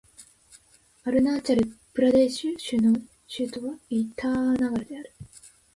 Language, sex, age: Japanese, female, 19-29